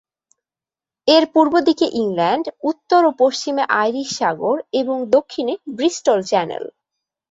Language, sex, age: Bengali, female, 19-29